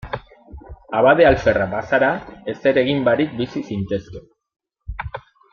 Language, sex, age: Basque, male, 30-39